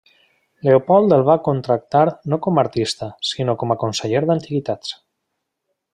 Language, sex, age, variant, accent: Catalan, male, 30-39, Valencià meridional, valencià